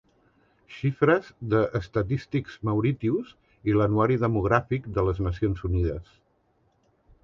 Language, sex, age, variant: Catalan, male, 40-49, Central